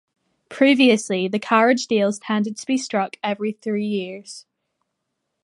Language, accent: English, Irish English